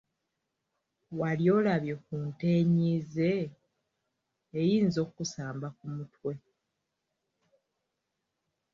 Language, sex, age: Ganda, female, 19-29